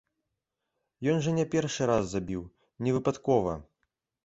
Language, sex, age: Belarusian, male, 19-29